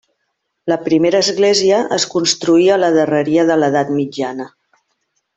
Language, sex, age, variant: Catalan, female, 50-59, Central